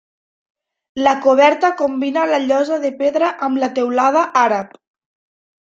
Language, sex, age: Catalan, female, 19-29